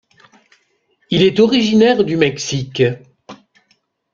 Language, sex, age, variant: French, male, 50-59, Français de métropole